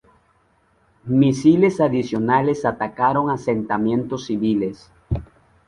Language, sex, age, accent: Spanish, male, 30-39, Caribe: Cuba, Venezuela, Puerto Rico, República Dominicana, Panamá, Colombia caribeña, México caribeño, Costa del golfo de México